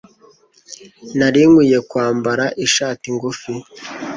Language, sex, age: Kinyarwanda, male, 19-29